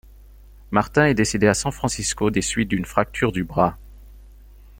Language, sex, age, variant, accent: French, male, 30-39, Français d'Europe, Français de Belgique